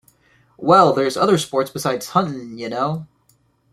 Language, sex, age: English, male, 19-29